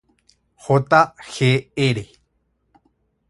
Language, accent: Spanish, Andino-Pacífico: Colombia, Perú, Ecuador, oeste de Bolivia y Venezuela andina